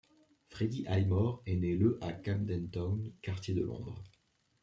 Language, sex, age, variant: French, male, 30-39, Français de métropole